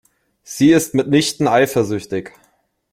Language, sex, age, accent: German, male, 19-29, Deutschland Deutsch